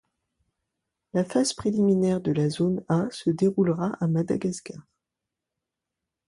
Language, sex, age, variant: French, female, 40-49, Français de métropole